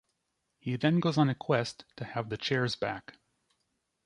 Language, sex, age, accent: English, male, 30-39, United States English